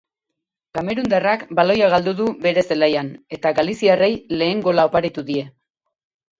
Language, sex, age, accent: Basque, female, 40-49, Erdialdekoa edo Nafarra (Gipuzkoa, Nafarroa)